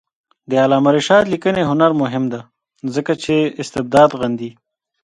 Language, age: Pashto, 30-39